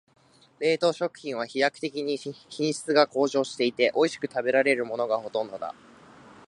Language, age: Japanese, under 19